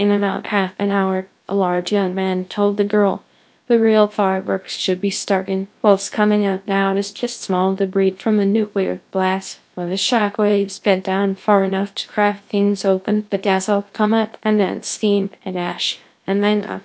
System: TTS, GlowTTS